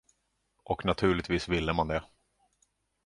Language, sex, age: Swedish, male, 30-39